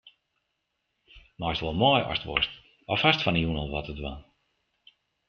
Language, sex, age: Western Frisian, male, 50-59